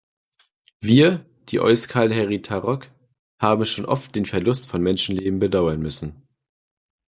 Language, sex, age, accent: German, male, 19-29, Deutschland Deutsch